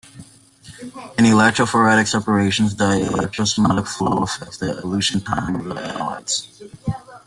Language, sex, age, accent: English, female, 19-29, Australian English